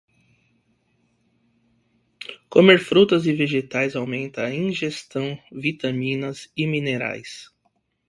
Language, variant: Portuguese, Portuguese (Brasil)